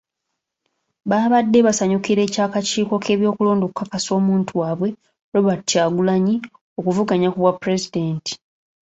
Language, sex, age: Ganda, female, 19-29